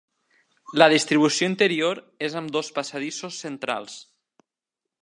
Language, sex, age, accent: Catalan, male, 30-39, valencià